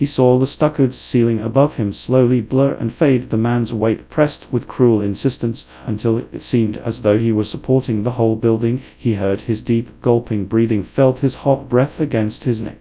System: TTS, FastPitch